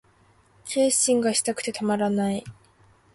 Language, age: Japanese, 19-29